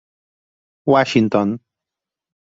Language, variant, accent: Catalan, Balear, mallorquí